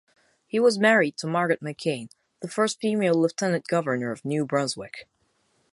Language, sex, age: English, male, under 19